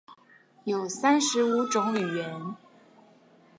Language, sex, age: Chinese, female, 19-29